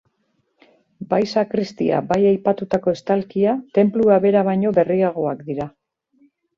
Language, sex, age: Basque, female, 40-49